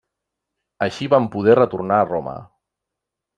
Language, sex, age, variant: Catalan, male, 40-49, Central